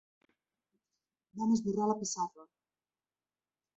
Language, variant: Catalan, Central